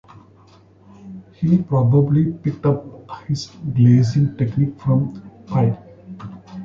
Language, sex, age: English, male, 40-49